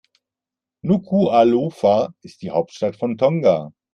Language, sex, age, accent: German, male, 50-59, Deutschland Deutsch